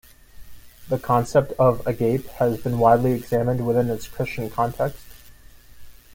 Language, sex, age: English, male, 19-29